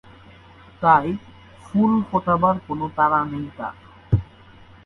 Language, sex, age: Bengali, male, 19-29